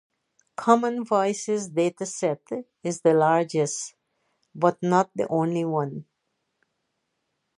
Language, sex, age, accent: English, female, 50-59, England English